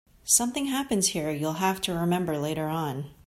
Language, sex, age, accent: English, female, 30-39, United States English